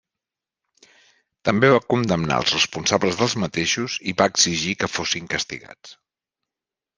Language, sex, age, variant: Catalan, male, 50-59, Central